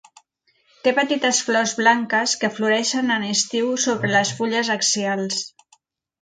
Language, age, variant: Catalan, 40-49, Central